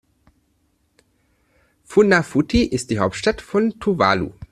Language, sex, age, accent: German, male, 30-39, Deutschland Deutsch